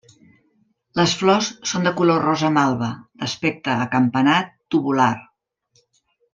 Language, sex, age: Catalan, female, 60-69